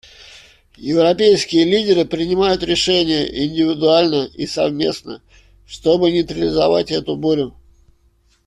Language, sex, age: Russian, male, 40-49